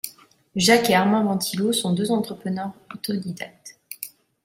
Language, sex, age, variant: French, female, 30-39, Français de métropole